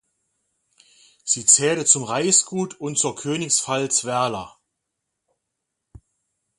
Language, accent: German, Deutschland Deutsch